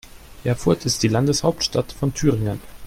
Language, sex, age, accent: German, male, under 19, Deutschland Deutsch